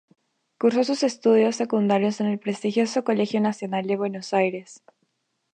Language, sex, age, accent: Spanish, female, 19-29, Andino-Pacífico: Colombia, Perú, Ecuador, oeste de Bolivia y Venezuela andina